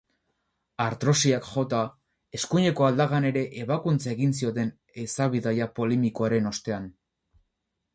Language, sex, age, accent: Basque, male, 19-29, Mendebalekoa (Araba, Bizkaia, Gipuzkoako mendebaleko herri batzuk)